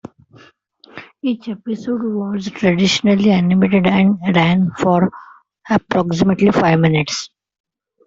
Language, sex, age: English, male, 19-29